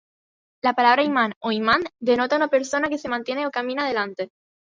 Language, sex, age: Spanish, female, 19-29